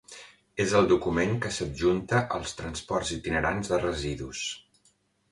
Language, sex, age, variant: Catalan, male, 40-49, Central